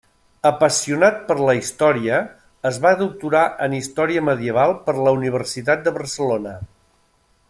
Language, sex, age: Catalan, male, 60-69